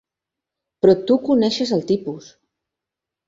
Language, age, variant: Catalan, 50-59, Central